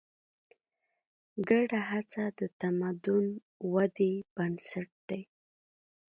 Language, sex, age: Pashto, female, 30-39